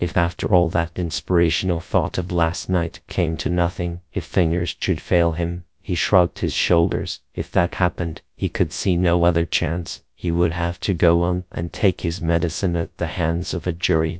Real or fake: fake